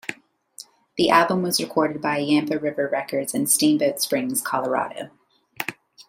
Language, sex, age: English, female, 19-29